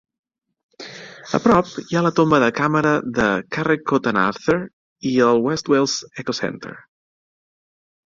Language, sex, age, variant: Catalan, male, 30-39, Central